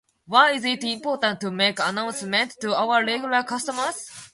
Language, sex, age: English, female, 19-29